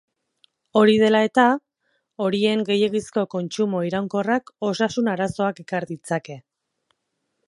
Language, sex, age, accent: Basque, female, 40-49, Erdialdekoa edo Nafarra (Gipuzkoa, Nafarroa)